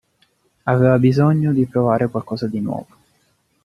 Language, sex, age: Italian, male, 19-29